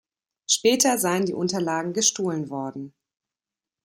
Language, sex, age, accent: German, female, 30-39, Deutschland Deutsch